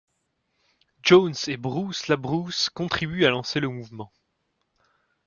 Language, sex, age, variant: French, male, 19-29, Français de métropole